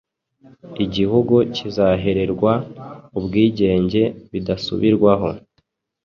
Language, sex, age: Kinyarwanda, male, 19-29